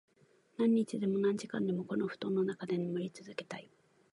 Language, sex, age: Japanese, female, 19-29